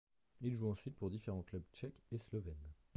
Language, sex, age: French, male, 30-39